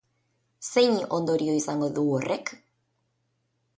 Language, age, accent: Basque, 30-39, Erdialdekoa edo Nafarra (Gipuzkoa, Nafarroa)